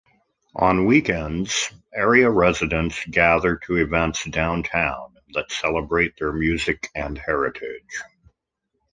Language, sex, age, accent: English, male, 40-49, United States English